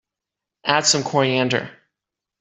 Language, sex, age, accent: English, male, 19-29, United States English